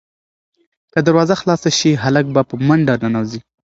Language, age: Pashto, 19-29